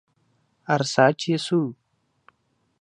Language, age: Pashto, 19-29